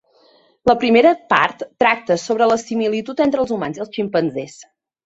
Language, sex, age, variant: Catalan, female, 30-39, Central